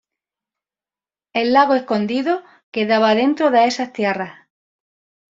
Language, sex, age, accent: Spanish, female, 40-49, España: Sur peninsular (Andalucia, Extremadura, Murcia)